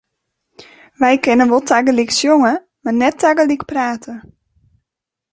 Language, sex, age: Western Frisian, female, 30-39